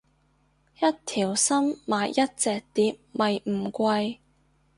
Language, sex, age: Cantonese, female, 19-29